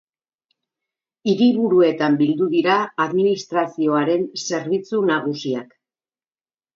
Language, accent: Basque, Mendebalekoa (Araba, Bizkaia, Gipuzkoako mendebaleko herri batzuk)